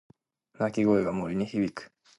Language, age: Japanese, 19-29